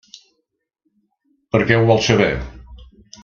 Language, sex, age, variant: Catalan, male, 70-79, Central